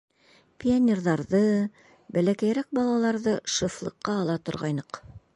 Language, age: Bashkir, 60-69